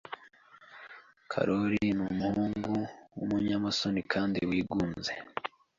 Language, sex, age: Kinyarwanda, male, 19-29